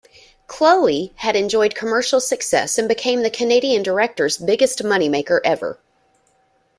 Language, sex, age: English, female, 30-39